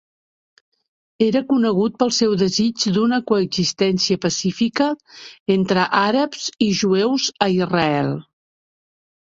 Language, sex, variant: Catalan, female, Central